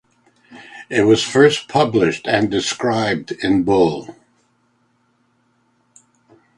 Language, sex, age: English, male, 70-79